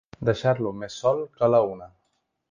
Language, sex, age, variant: Catalan, male, 19-29, Central